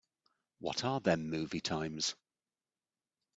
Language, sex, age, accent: English, male, 50-59, England English